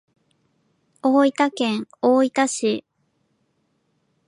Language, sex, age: Japanese, female, 19-29